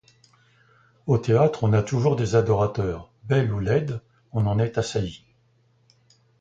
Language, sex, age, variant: French, male, 70-79, Français de métropole